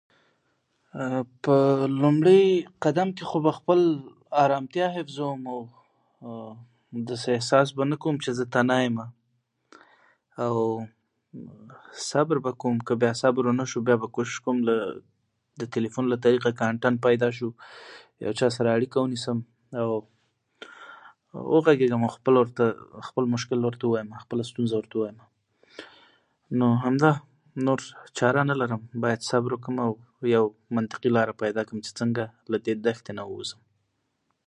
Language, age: Pashto, 19-29